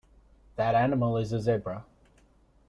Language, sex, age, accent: English, male, 40-49, Australian English